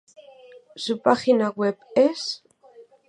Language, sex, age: Spanish, female, 30-39